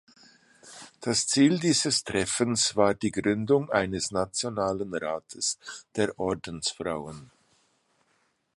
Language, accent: German, Schweizerdeutsch